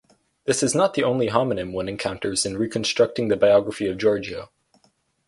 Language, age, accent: English, 19-29, United States English